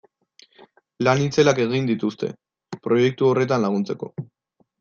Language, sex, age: Basque, male, 19-29